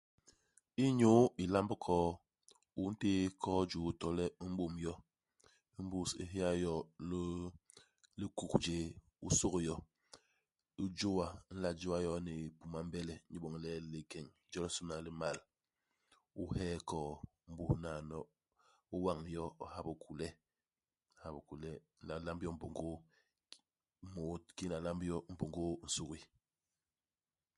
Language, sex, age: Basaa, male, 50-59